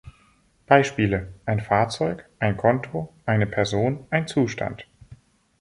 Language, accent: German, Deutschland Deutsch